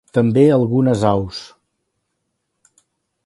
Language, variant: Catalan, Central